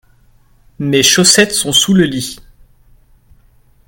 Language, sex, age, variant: French, male, 19-29, Français de métropole